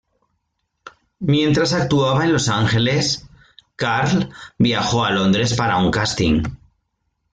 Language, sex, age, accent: Spanish, male, 30-39, España: Norte peninsular (Asturias, Castilla y León, Cantabria, País Vasco, Navarra, Aragón, La Rioja, Guadalajara, Cuenca)